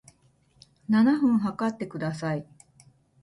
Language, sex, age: Japanese, female, 40-49